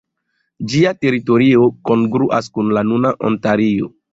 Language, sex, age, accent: Esperanto, male, 30-39, Internacia